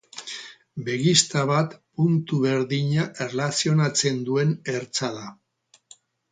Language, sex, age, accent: Basque, male, 60-69, Erdialdekoa edo Nafarra (Gipuzkoa, Nafarroa)